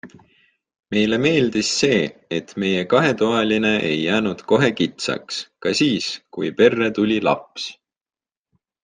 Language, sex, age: Estonian, male, 19-29